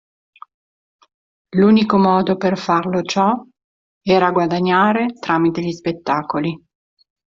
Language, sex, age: Italian, female, 50-59